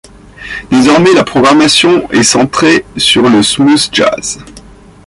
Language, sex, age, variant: French, male, 30-39, Français de métropole